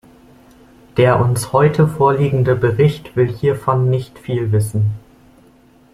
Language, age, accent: German, 19-29, Deutschland Deutsch